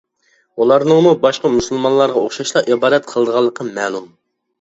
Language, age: Uyghur, 19-29